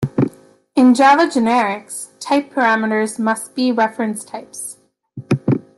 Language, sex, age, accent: English, female, 19-29, Canadian English